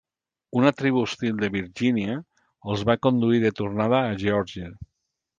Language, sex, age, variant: Catalan, male, 50-59, Central